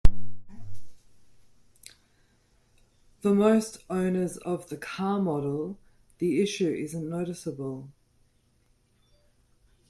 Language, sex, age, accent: English, female, 40-49, Australian English